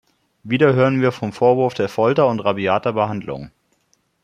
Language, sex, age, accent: German, male, 30-39, Deutschland Deutsch